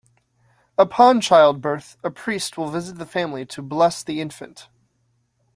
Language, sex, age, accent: English, male, 19-29, United States English